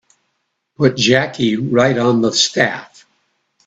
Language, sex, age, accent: English, male, 80-89, United States English